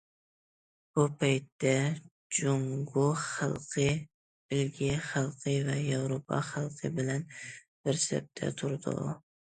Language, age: Uyghur, 19-29